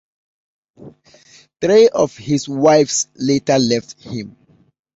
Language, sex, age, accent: English, male, 30-39, United States English